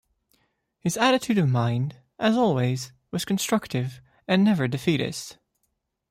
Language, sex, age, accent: English, male, 19-29, England English